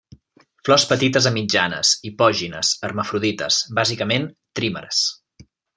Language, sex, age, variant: Catalan, male, 19-29, Central